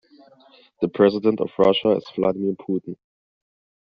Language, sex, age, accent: English, male, 19-29, United States English